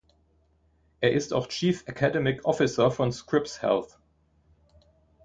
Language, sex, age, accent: German, male, 50-59, Deutschland Deutsch